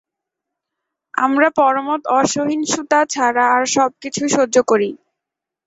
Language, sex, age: Bengali, female, 19-29